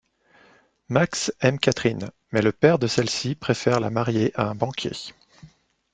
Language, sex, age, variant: French, male, 40-49, Français de métropole